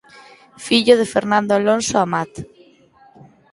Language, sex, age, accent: Galician, female, 19-29, Central (gheada)